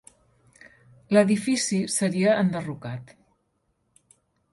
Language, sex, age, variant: Catalan, female, 50-59, Central